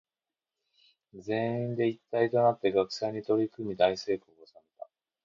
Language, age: Japanese, 30-39